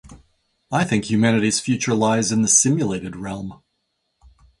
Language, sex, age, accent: English, male, 50-59, Canadian English